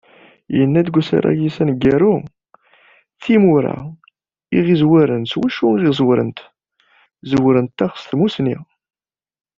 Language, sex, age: Kabyle, male, 19-29